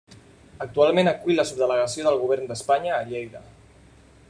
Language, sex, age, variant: Catalan, male, 19-29, Central